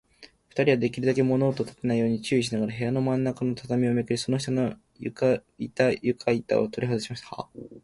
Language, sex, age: Japanese, male, 19-29